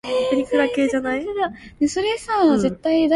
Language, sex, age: Cantonese, female, 19-29